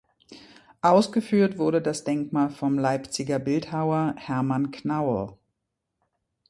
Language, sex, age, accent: German, female, 50-59, Deutschland Deutsch